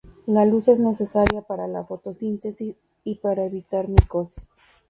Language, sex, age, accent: Spanish, female, 40-49, México